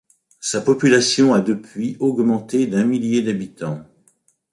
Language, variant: French, Français de métropole